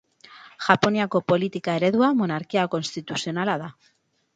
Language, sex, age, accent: Basque, female, 30-39, Mendebalekoa (Araba, Bizkaia, Gipuzkoako mendebaleko herri batzuk)